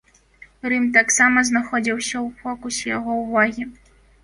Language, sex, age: Belarusian, female, 19-29